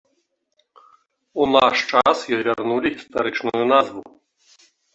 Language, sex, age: Belarusian, male, 30-39